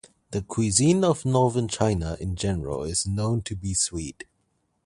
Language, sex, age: English, male, 19-29